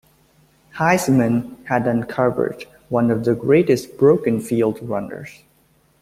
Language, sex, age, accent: English, male, 19-29, United States English